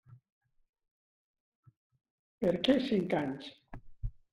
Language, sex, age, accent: Catalan, male, 50-59, valencià